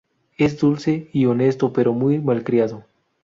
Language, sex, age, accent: Spanish, male, 19-29, México